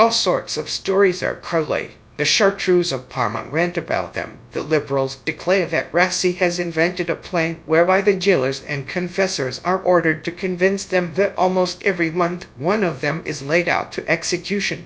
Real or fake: fake